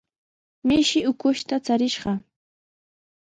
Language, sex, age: Sihuas Ancash Quechua, female, 19-29